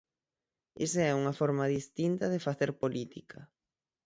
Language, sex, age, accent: Galician, male, 19-29, Atlántico (seseo e gheada); Normativo (estándar)